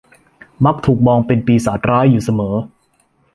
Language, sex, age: Thai, male, 19-29